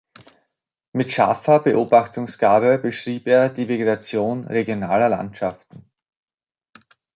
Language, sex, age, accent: German, male, 30-39, Österreichisches Deutsch